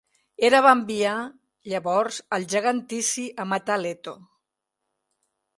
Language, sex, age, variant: Catalan, female, 60-69, Central